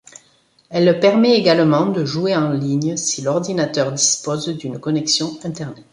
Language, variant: French, Français de métropole